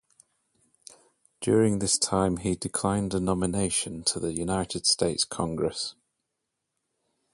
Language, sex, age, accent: English, male, 30-39, England English